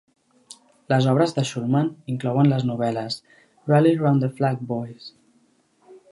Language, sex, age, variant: Catalan, male, under 19, Central